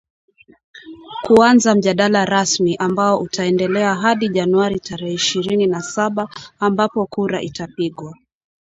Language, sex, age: Swahili, female, 30-39